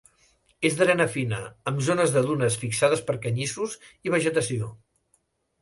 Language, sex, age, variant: Catalan, male, 50-59, Central